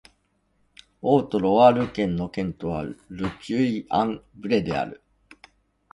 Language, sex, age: Japanese, male, 60-69